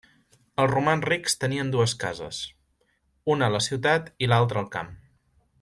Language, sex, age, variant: Catalan, male, 19-29, Central